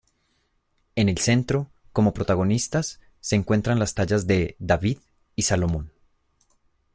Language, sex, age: Spanish, male, 19-29